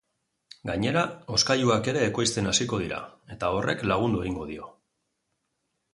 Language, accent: Basque, Mendebalekoa (Araba, Bizkaia, Gipuzkoako mendebaleko herri batzuk)